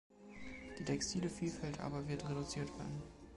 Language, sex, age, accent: German, male, 19-29, Deutschland Deutsch